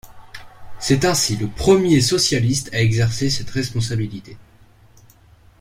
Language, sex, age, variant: French, male, under 19, Français de métropole